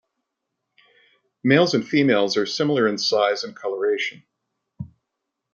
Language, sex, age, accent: English, male, 40-49, Canadian English